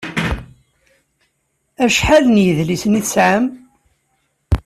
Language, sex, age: Kabyle, male, 40-49